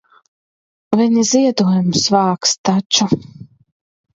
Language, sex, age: Latvian, female, 30-39